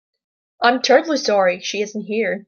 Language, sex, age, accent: English, female, under 19, United States English